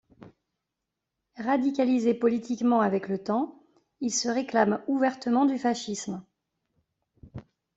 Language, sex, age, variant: French, female, 30-39, Français de métropole